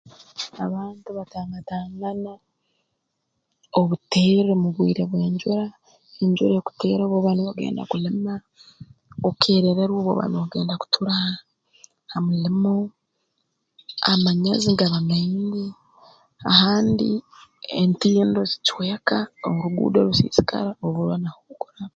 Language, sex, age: Tooro, female, 30-39